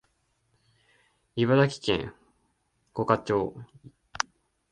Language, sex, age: Japanese, male, 19-29